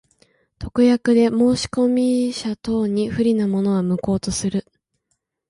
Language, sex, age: Japanese, female, 19-29